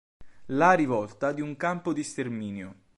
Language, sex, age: Italian, male, 19-29